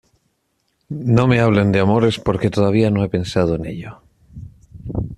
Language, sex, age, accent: Spanish, male, 19-29, España: Sur peninsular (Andalucia, Extremadura, Murcia)